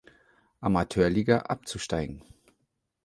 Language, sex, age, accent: German, male, 40-49, Deutschland Deutsch